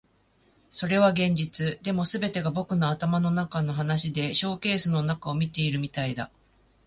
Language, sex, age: Japanese, female, 40-49